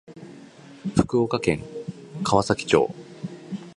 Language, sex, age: Japanese, male, 30-39